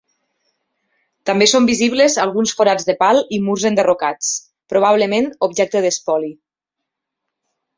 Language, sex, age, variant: Catalan, female, 30-39, Nord-Occidental